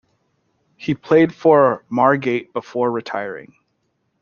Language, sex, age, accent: English, male, 30-39, United States English